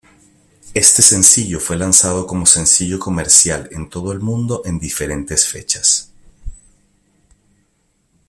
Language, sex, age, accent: Spanish, male, 40-49, Caribe: Cuba, Venezuela, Puerto Rico, República Dominicana, Panamá, Colombia caribeña, México caribeño, Costa del golfo de México